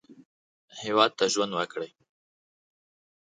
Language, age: Pashto, 19-29